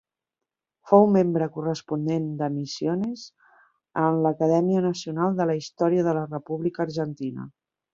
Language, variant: Catalan, Central